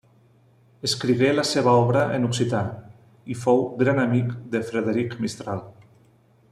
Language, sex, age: Catalan, male, 40-49